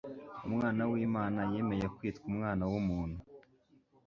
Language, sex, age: Kinyarwanda, male, 19-29